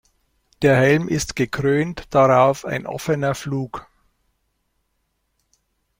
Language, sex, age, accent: German, male, 70-79, Deutschland Deutsch